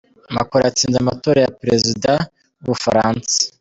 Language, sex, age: Kinyarwanda, male, 30-39